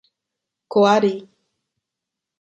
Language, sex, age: Portuguese, female, 40-49